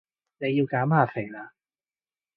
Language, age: Cantonese, 40-49